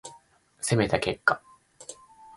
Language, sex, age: Japanese, male, 19-29